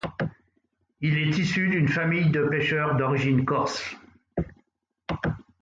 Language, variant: French, Français de métropole